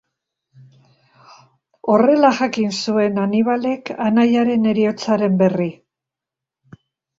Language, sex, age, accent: Basque, female, 70-79, Mendebalekoa (Araba, Bizkaia, Gipuzkoako mendebaleko herri batzuk)